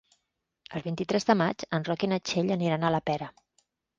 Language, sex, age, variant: Catalan, female, 50-59, Central